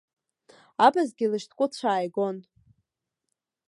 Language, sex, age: Abkhazian, female, 19-29